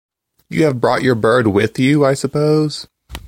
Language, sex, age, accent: English, male, 19-29, United States English